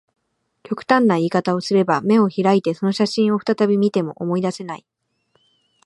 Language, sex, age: Japanese, female, 19-29